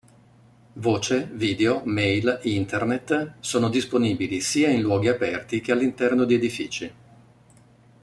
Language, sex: Italian, male